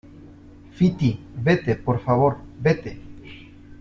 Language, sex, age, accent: Spanish, male, 40-49, Andino-Pacífico: Colombia, Perú, Ecuador, oeste de Bolivia y Venezuela andina